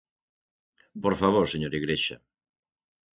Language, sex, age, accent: Galician, male, 60-69, Atlántico (seseo e gheada)